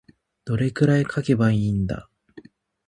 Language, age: Japanese, 19-29